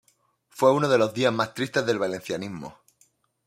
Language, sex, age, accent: Spanish, male, 30-39, España: Sur peninsular (Andalucia, Extremadura, Murcia)